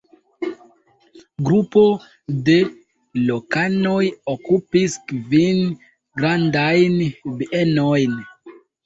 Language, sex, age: Esperanto, male, 19-29